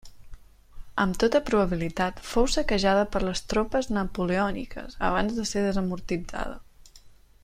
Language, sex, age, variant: Catalan, female, 19-29, Central